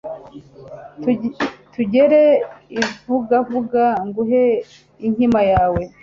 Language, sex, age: Kinyarwanda, female, 40-49